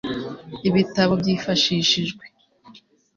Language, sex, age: Kinyarwanda, female, 19-29